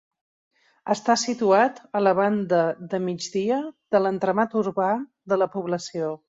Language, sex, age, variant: Catalan, female, 50-59, Central